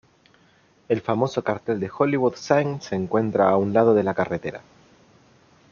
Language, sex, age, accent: Spanish, male, 30-39, Rioplatense: Argentina, Uruguay, este de Bolivia, Paraguay